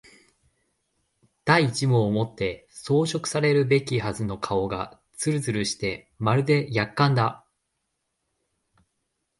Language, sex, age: Japanese, male, 19-29